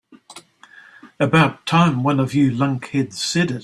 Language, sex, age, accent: English, male, 60-69, New Zealand English